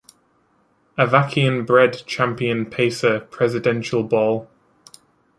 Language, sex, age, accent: English, male, 19-29, England English